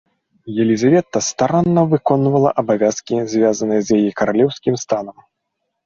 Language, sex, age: Belarusian, male, 19-29